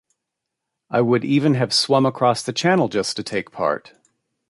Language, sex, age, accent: English, male, 50-59, United States English